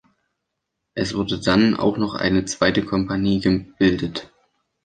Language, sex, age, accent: German, male, under 19, Deutschland Deutsch